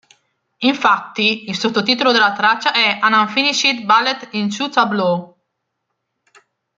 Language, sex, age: Italian, female, 30-39